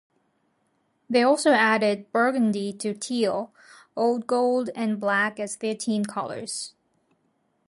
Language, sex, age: English, female, 40-49